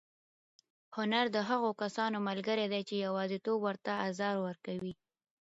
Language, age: Pashto, under 19